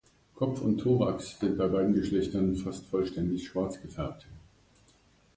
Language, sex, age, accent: German, male, 50-59, Deutschland Deutsch